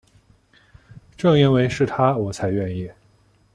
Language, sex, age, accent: Chinese, male, 19-29, 出生地：河南省